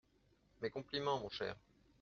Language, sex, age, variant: French, male, 30-39, Français de métropole